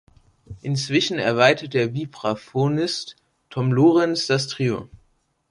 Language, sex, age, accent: German, male, under 19, Deutschland Deutsch